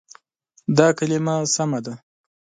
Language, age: Pashto, 19-29